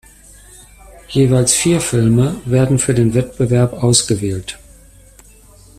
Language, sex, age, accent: German, male, 60-69, Deutschland Deutsch